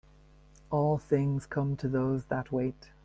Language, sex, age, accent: English, female, 50-59, Irish English